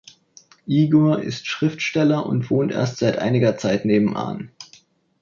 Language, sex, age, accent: German, male, 19-29, Deutschland Deutsch